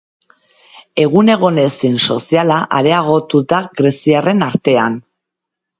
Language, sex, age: Basque, female, 40-49